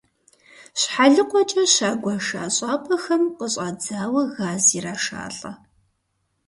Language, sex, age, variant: Kabardian, female, 40-49, Адыгэбзэ (Къэбэрдей, Кирил, Урысей)